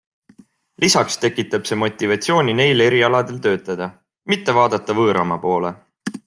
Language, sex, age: Estonian, male, 19-29